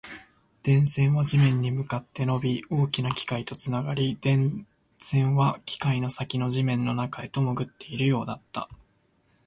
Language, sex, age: Japanese, male, 19-29